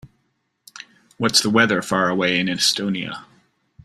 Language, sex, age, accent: English, male, 40-49, Canadian English